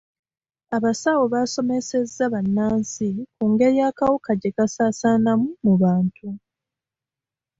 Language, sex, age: Ganda, female, 19-29